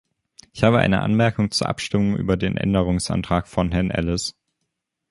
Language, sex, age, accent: German, male, under 19, Deutschland Deutsch